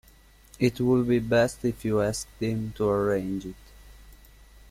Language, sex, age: English, male, 19-29